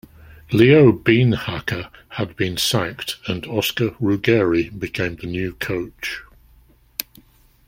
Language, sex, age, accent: English, male, 60-69, England English